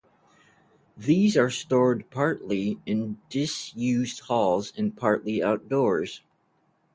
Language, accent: English, United States English